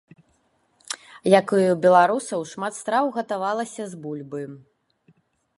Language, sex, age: Belarusian, female, 30-39